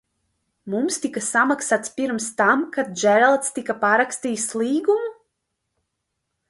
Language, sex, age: Latvian, female, 19-29